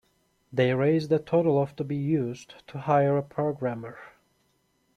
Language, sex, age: English, male, 19-29